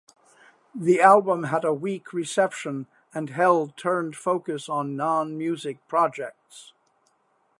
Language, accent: English, United States English